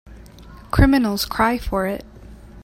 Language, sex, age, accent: English, female, 19-29, Scottish English